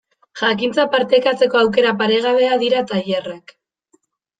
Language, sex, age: Basque, female, 19-29